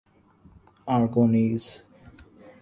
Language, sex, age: Urdu, male, 19-29